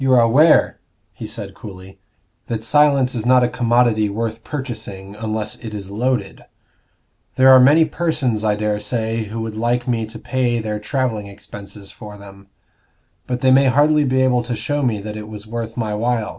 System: none